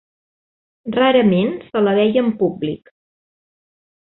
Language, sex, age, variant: Catalan, female, 40-49, Central